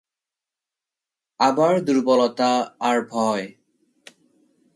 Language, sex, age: Bengali, male, 19-29